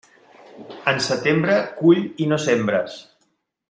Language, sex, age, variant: Catalan, male, 50-59, Central